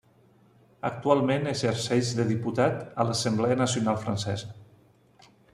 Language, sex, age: Catalan, male, 40-49